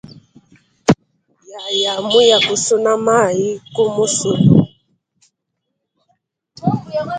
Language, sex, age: Luba-Lulua, female, 30-39